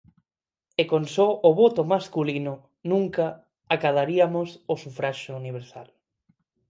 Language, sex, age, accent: Galician, male, 19-29, Neofalante